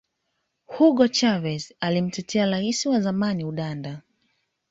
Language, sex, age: Swahili, female, 19-29